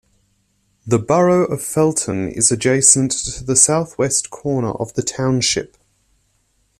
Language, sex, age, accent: English, male, 19-29, Australian English